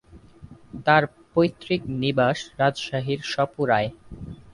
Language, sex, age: Bengali, male, 19-29